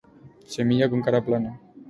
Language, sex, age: Spanish, male, 19-29